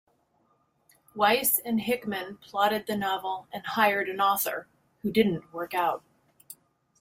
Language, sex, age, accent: English, female, 50-59, United States English